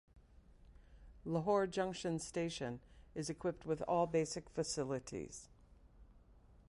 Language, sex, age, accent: English, female, 60-69, United States English